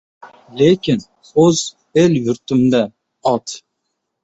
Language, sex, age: Uzbek, male, 19-29